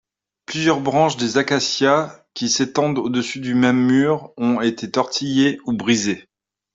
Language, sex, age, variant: French, male, 40-49, Français de métropole